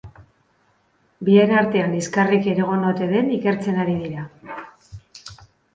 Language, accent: Basque, Mendebalekoa (Araba, Bizkaia, Gipuzkoako mendebaleko herri batzuk)